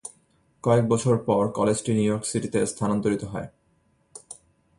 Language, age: Bengali, 19-29